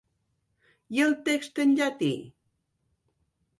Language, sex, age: Catalan, female, 60-69